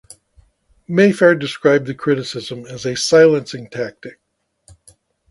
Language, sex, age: English, male, 60-69